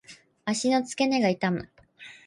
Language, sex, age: Japanese, female, 30-39